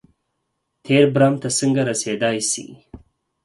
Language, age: Pashto, 30-39